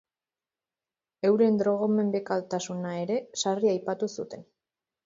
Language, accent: Basque, Erdialdekoa edo Nafarra (Gipuzkoa, Nafarroa)